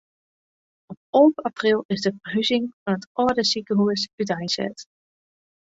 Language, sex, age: Western Frisian, female, under 19